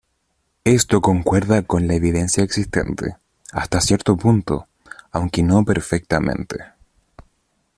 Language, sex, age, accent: Spanish, male, 19-29, Chileno: Chile, Cuyo